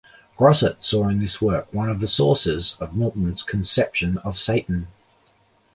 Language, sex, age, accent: English, male, 40-49, Australian English